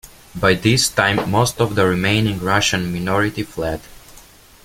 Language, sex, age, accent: English, male, 19-29, United States English